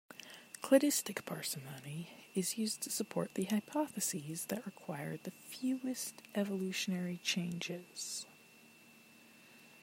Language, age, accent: English, 19-29, United States English